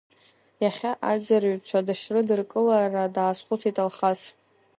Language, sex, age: Abkhazian, female, under 19